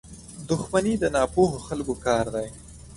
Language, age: Pashto, under 19